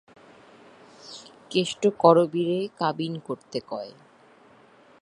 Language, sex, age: Bengali, female, 30-39